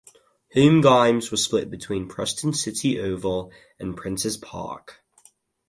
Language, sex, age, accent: English, male, under 19, United States English